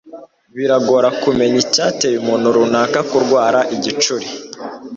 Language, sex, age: Kinyarwanda, male, 19-29